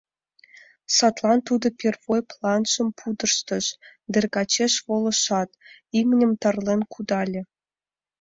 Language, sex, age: Mari, female, 19-29